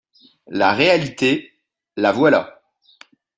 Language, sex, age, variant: French, male, 30-39, Français de métropole